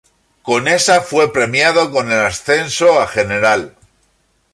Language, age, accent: Spanish, 40-49, España: Centro-Sur peninsular (Madrid, Toledo, Castilla-La Mancha)